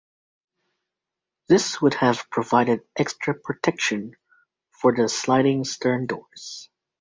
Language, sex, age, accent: English, male, under 19, England English